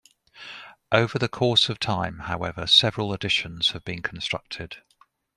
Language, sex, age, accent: English, male, 50-59, England English